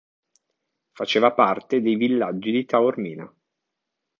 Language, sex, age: Italian, male, 40-49